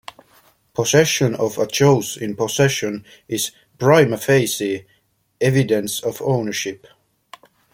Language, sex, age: English, male, 19-29